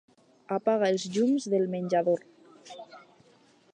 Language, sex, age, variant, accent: Catalan, female, under 19, Alacantí, valencià